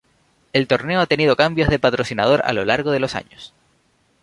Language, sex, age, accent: Spanish, male, 19-29, España: Islas Canarias